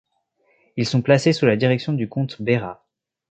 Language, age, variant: French, 19-29, Français de métropole